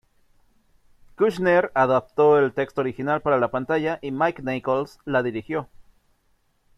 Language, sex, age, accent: Spanish, male, 30-39, México